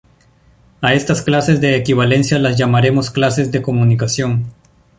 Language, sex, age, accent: Spanish, male, 19-29, Andino-Pacífico: Colombia, Perú, Ecuador, oeste de Bolivia y Venezuela andina